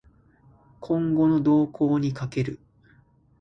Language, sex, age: Japanese, male, 30-39